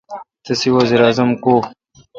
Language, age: Kalkoti, 19-29